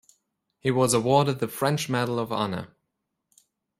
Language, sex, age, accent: English, male, 19-29, England English